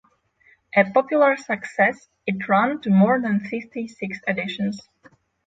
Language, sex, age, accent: English, female, 19-29, Slavic; polish